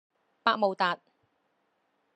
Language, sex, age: Cantonese, female, 50-59